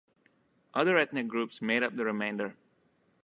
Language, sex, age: English, male, 19-29